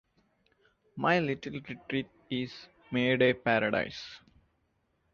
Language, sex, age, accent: English, male, 19-29, India and South Asia (India, Pakistan, Sri Lanka)